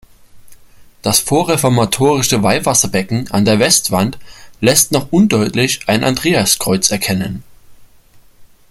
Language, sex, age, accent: German, male, 19-29, Deutschland Deutsch